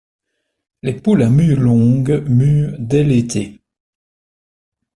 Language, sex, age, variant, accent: French, male, 50-59, Français d'Europe, Français de Belgique